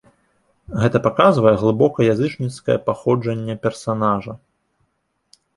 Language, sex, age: Belarusian, male, 19-29